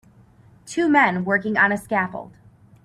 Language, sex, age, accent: English, female, 30-39, United States English